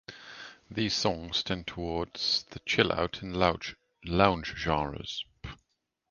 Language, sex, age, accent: English, male, 30-39, England English